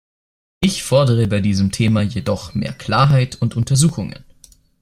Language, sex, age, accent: German, male, 19-29, Österreichisches Deutsch